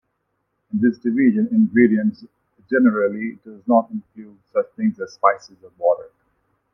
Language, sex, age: English, male, 40-49